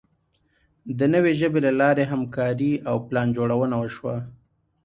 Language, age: Pashto, 19-29